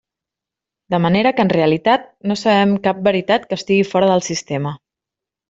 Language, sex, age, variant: Catalan, female, 30-39, Central